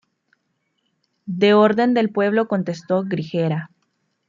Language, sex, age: Spanish, female, 19-29